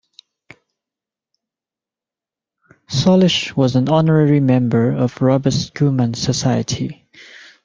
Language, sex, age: English, male, 30-39